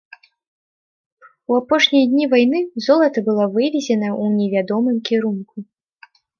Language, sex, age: Belarusian, female, 19-29